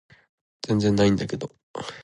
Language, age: Japanese, 19-29